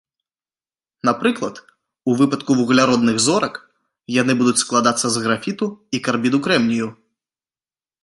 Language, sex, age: Belarusian, male, 19-29